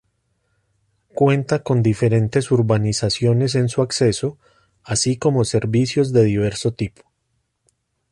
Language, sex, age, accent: Spanish, male, 30-39, Andino-Pacífico: Colombia, Perú, Ecuador, oeste de Bolivia y Venezuela andina